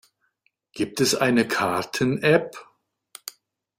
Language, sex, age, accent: German, male, 60-69, Deutschland Deutsch